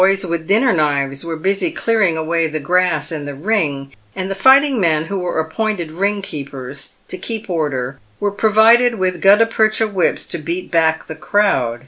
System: none